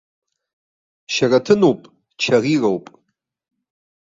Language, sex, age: Abkhazian, male, 40-49